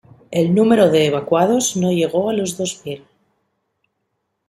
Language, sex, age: Spanish, female, 30-39